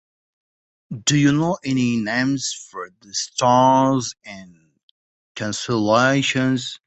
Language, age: English, 30-39